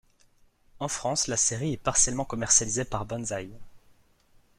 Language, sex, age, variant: French, male, 19-29, Français de métropole